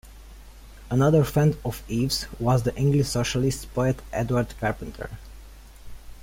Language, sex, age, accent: English, male, 19-29, United States English